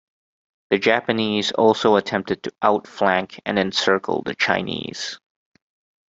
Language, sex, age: English, male, 19-29